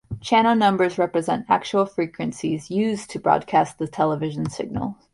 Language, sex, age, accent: English, female, 19-29, United States English